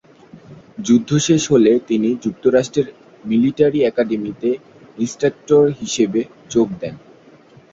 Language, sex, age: Bengali, male, 19-29